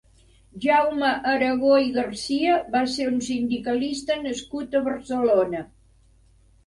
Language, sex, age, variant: Catalan, female, 60-69, Central